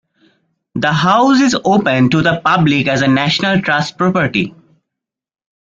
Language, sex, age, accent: English, male, 19-29, India and South Asia (India, Pakistan, Sri Lanka)